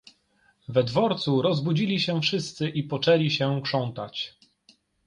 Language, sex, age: Polish, male, 30-39